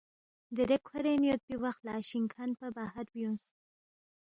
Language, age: Balti, 19-29